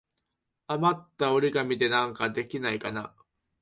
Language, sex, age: Japanese, male, 19-29